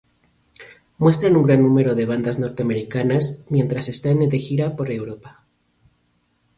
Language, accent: Spanish, México